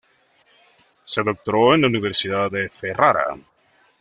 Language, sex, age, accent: Spanish, male, 30-39, América central